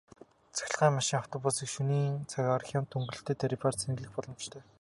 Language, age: Mongolian, 19-29